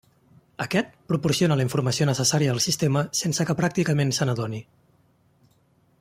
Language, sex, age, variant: Catalan, male, 30-39, Central